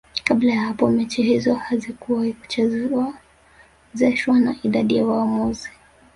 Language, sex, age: Swahili, female, 19-29